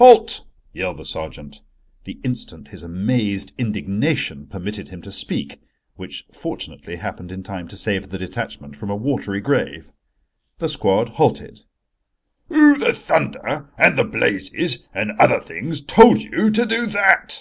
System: none